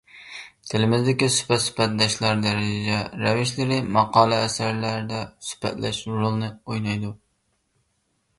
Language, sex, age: Uyghur, male, 30-39